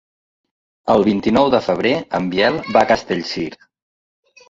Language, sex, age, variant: Catalan, male, 40-49, Central